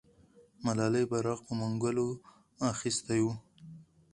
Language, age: Pashto, 19-29